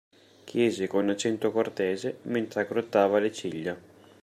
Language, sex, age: Italian, male, 30-39